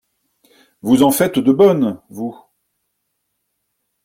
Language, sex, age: French, male, 50-59